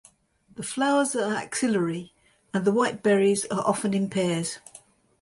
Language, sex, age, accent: English, female, 70-79, England English